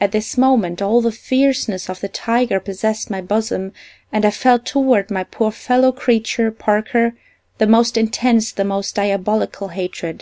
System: none